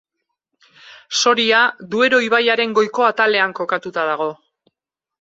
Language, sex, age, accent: Basque, female, 40-49, Mendebalekoa (Araba, Bizkaia, Gipuzkoako mendebaleko herri batzuk)